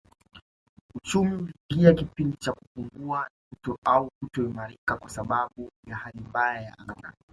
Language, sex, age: Swahili, male, 19-29